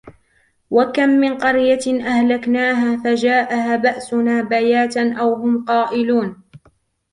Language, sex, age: Arabic, female, 19-29